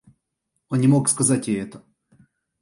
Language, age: Russian, 19-29